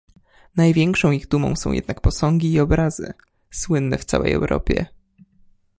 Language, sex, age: Polish, male, 19-29